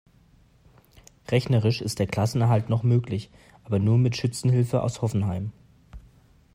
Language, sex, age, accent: German, male, 19-29, Deutschland Deutsch